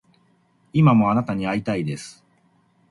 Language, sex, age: Japanese, male, 50-59